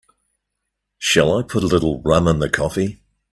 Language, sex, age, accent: English, male, 40-49, New Zealand English